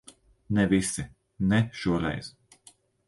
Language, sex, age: Latvian, male, 30-39